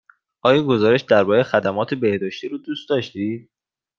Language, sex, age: Persian, male, 19-29